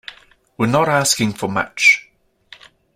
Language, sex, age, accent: English, male, 50-59, New Zealand English